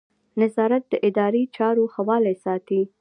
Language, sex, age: Pashto, female, 19-29